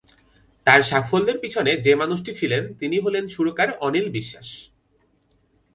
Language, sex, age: Bengali, male, 19-29